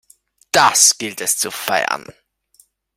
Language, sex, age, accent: German, male, 30-39, Österreichisches Deutsch